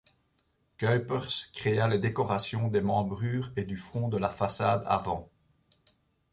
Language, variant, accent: French, Français d'Europe, Français de Belgique